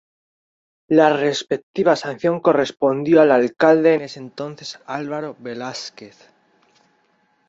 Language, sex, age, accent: Spanish, male, 19-29, España: Centro-Sur peninsular (Madrid, Toledo, Castilla-La Mancha)